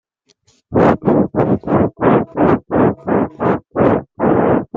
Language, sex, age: French, male, 19-29